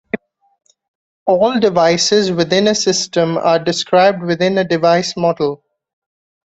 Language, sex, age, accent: English, male, 19-29, India and South Asia (India, Pakistan, Sri Lanka)